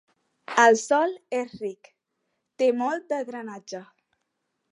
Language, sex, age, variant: Catalan, male, 40-49, Central